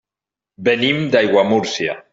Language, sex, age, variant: Catalan, male, 40-49, Central